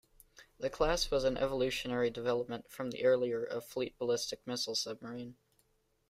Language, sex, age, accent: English, male, 19-29, United States English